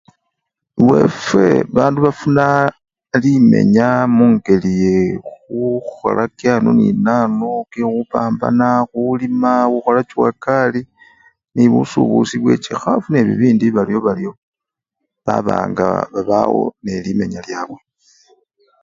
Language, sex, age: Luyia, male, 40-49